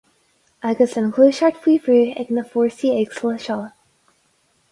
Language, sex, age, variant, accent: Irish, female, 19-29, Gaeilge Uladh, Cainteoir líofa, ní ó dhúchas